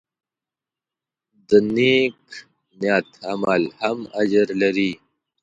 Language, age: Pashto, 19-29